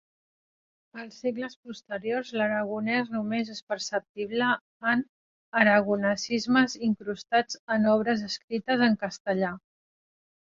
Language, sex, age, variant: Catalan, female, 40-49, Central